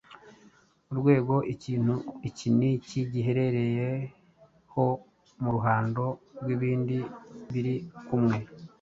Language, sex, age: Kinyarwanda, male, 40-49